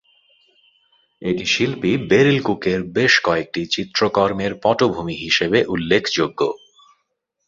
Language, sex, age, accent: Bengali, male, 30-39, চলিত